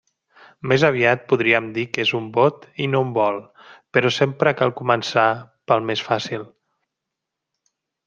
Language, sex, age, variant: Catalan, male, 30-39, Central